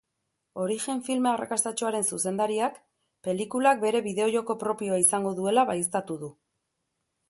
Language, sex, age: Basque, female, 40-49